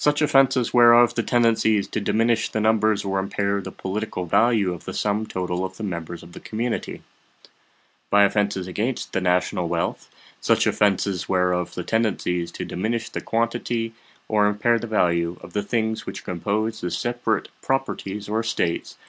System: none